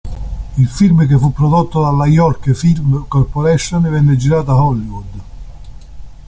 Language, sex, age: Italian, male, 60-69